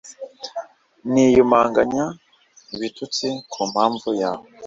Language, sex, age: Kinyarwanda, male, 40-49